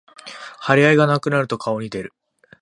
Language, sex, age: Japanese, male, 19-29